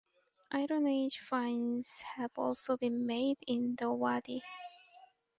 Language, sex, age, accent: English, female, 30-39, United States English